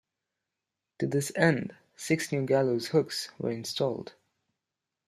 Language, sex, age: English, male, under 19